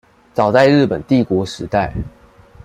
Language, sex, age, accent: Chinese, male, under 19, 出生地：臺中市